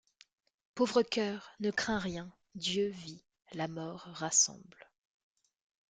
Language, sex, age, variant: French, female, 19-29, Français de métropole